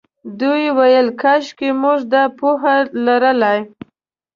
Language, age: Pashto, 19-29